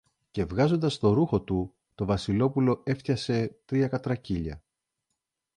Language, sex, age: Greek, male, 40-49